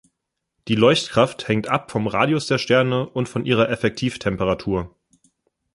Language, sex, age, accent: German, male, 19-29, Deutschland Deutsch